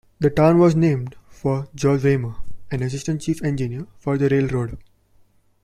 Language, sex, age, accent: English, male, 19-29, India and South Asia (India, Pakistan, Sri Lanka)